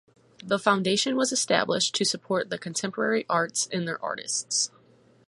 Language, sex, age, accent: English, female, under 19, United States English